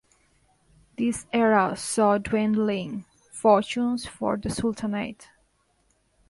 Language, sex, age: English, female, 19-29